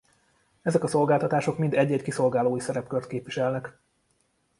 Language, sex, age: Hungarian, male, 30-39